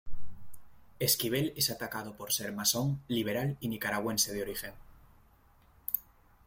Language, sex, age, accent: Spanish, male, 19-29, España: Norte peninsular (Asturias, Castilla y León, Cantabria, País Vasco, Navarra, Aragón, La Rioja, Guadalajara, Cuenca)